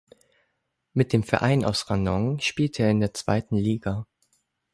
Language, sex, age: German, male, under 19